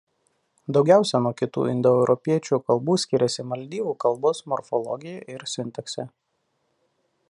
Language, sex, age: Lithuanian, male, 30-39